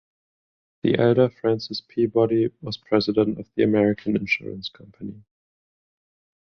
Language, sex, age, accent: English, male, 19-29, German